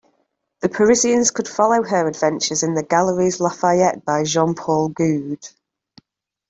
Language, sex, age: English, female, 40-49